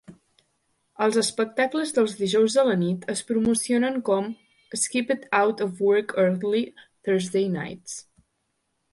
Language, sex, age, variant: Catalan, female, under 19, Central